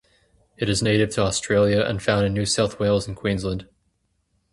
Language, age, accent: English, 19-29, Canadian English